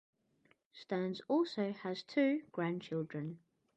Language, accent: English, Australian English